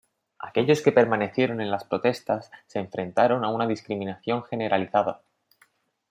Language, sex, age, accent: Spanish, male, 19-29, España: Sur peninsular (Andalucia, Extremadura, Murcia)